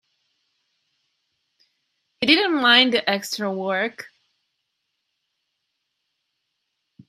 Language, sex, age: English, female, 30-39